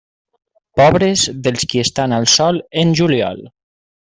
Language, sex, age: Catalan, male, 30-39